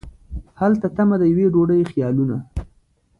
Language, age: Pashto, 30-39